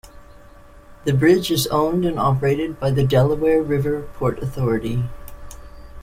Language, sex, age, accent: English, female, 60-69, United States English